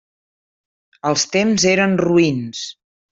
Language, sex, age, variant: Catalan, female, 50-59, Central